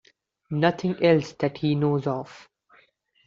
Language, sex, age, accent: English, male, under 19, India and South Asia (India, Pakistan, Sri Lanka)